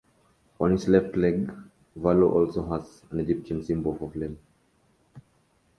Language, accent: English, Kenyan English